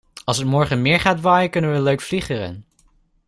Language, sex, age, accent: Dutch, male, 19-29, Nederlands Nederlands